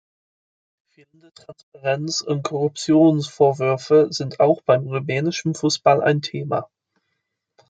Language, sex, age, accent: German, male, 19-29, Britisches Deutsch